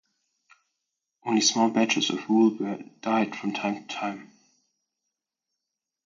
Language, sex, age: English, male, 19-29